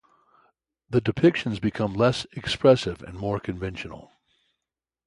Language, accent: English, United States English